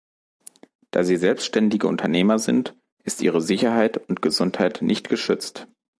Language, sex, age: German, male, 40-49